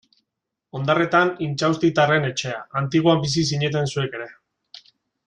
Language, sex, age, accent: Basque, male, 30-39, Erdialdekoa edo Nafarra (Gipuzkoa, Nafarroa)